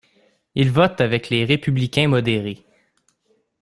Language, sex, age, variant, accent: French, male, 19-29, Français d'Amérique du Nord, Français du Canada